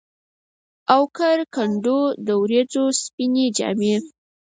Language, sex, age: Pashto, female, under 19